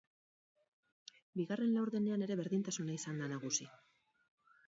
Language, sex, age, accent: Basque, female, 40-49, Mendebalekoa (Araba, Bizkaia, Gipuzkoako mendebaleko herri batzuk)